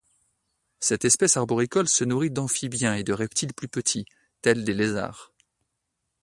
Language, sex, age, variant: French, male, 30-39, Français de métropole